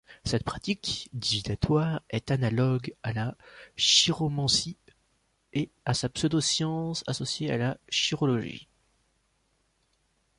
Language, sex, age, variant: French, male, 19-29, Français de métropole